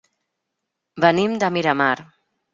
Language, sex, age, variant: Catalan, female, 40-49, Central